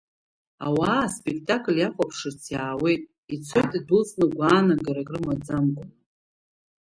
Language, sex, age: Abkhazian, female, 40-49